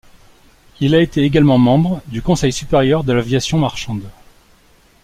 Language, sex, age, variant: French, male, 40-49, Français de métropole